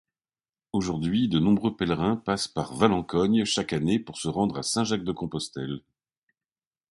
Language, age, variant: French, 50-59, Français de métropole